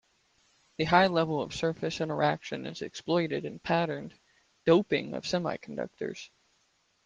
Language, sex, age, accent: English, male, 19-29, United States English